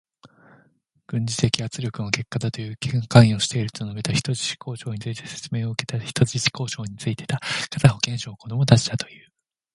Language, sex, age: Japanese, male, 19-29